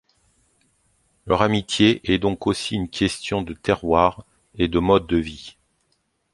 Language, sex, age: French, male, 50-59